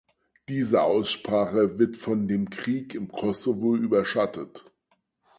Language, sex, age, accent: German, male, 50-59, Deutschland Deutsch